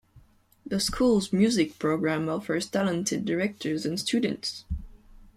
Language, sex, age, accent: English, female, 19-29, United States English